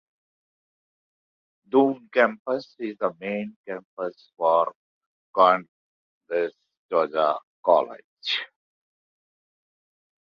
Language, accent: English, India and South Asia (India, Pakistan, Sri Lanka)